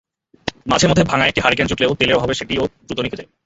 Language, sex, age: Bengali, male, 19-29